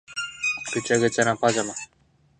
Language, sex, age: Japanese, male, 19-29